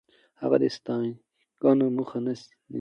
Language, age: Pashto, 19-29